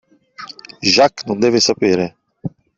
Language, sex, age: Italian, male, 40-49